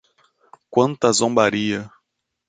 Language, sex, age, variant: Portuguese, male, 30-39, Portuguese (Brasil)